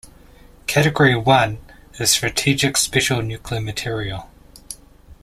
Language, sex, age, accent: English, male, 30-39, New Zealand English